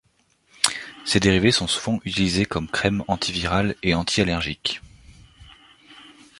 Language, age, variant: French, 30-39, Français de métropole